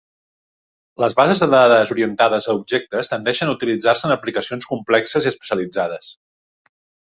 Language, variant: Catalan, Central